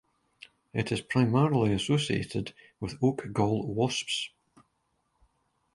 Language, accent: English, Scottish English